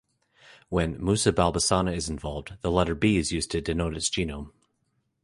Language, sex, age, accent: English, male, 30-39, Canadian English